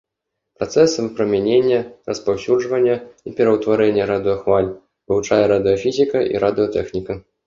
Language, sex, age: Belarusian, male, 19-29